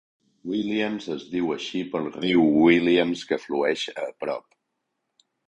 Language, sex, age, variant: Catalan, male, 50-59, Central